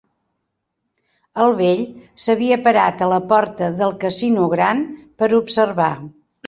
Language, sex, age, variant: Catalan, female, 70-79, Central